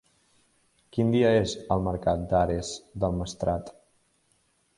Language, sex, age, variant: Catalan, male, 19-29, Septentrional